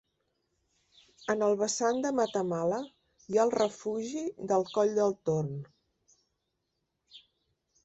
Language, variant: Catalan, Central